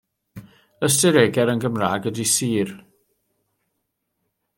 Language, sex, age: Welsh, male, 50-59